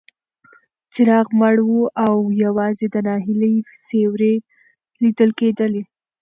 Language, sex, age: Pashto, female, 19-29